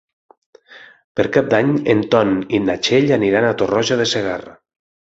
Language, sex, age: Catalan, male, 40-49